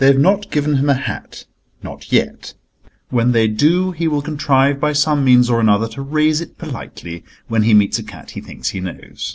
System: none